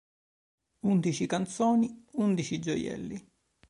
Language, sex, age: Italian, male, 30-39